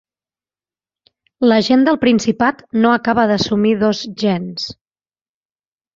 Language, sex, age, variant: Catalan, female, 40-49, Central